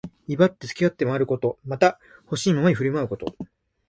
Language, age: Japanese, under 19